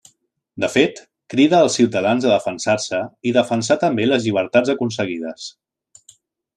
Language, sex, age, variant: Catalan, male, 30-39, Central